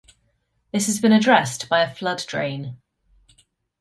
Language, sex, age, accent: English, female, 30-39, England English